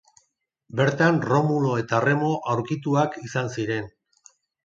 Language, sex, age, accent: Basque, male, 50-59, Mendebalekoa (Araba, Bizkaia, Gipuzkoako mendebaleko herri batzuk)